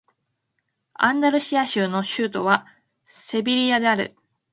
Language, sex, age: Japanese, female, 19-29